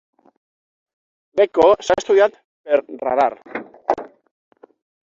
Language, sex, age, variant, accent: Catalan, male, 30-39, Nord-Occidental, nord-occidental; Lleida